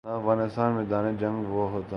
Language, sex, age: Urdu, male, 19-29